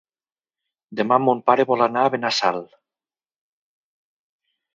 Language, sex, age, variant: Catalan, male, 40-49, Nord-Occidental